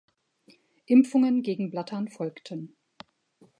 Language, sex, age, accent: German, female, 50-59, Deutschland Deutsch